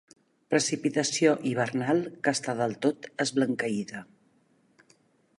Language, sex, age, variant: Catalan, female, 50-59, Central